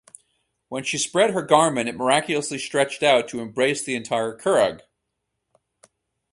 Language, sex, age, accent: English, male, 30-39, United States English